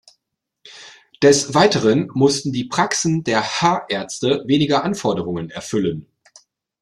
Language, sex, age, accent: German, male, 40-49, Deutschland Deutsch